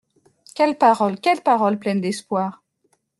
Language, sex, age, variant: French, female, 30-39, Français de métropole